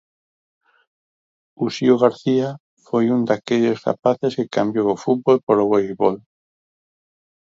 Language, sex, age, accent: Galician, male, 50-59, Normativo (estándar)